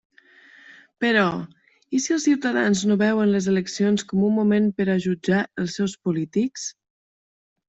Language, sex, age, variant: Catalan, female, 30-39, Central